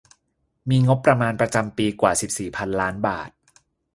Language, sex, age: Thai, male, 30-39